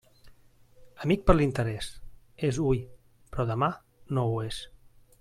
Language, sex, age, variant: Catalan, male, 40-49, Central